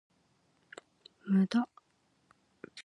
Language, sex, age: Japanese, female, 19-29